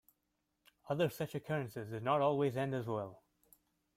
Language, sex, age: English, male, under 19